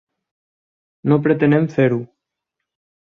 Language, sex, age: Catalan, male, 19-29